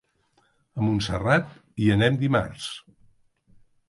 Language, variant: Catalan, Central